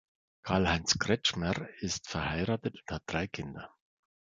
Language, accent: German, Deutschland Deutsch